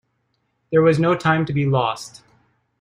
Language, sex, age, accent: English, male, 40-49, United States English